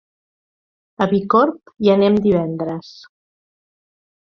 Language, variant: Catalan, Central